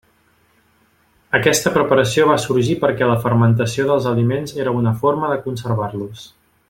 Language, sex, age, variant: Catalan, male, 30-39, Central